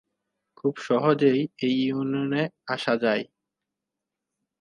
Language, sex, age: Bengali, male, 19-29